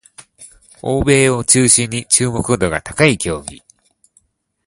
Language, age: Japanese, 19-29